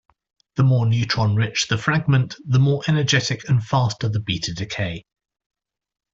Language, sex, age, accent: English, male, 40-49, England English